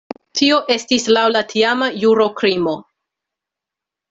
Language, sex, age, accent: Esperanto, female, 19-29, Internacia